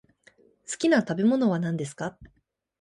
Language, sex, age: Japanese, female, 19-29